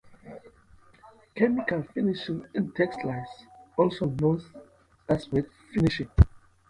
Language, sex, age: English, male, 19-29